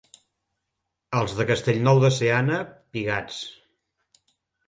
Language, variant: Catalan, Central